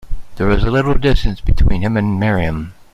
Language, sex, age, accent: English, male, 50-59, Canadian English